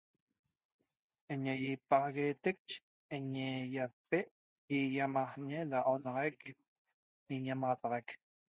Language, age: Toba, 30-39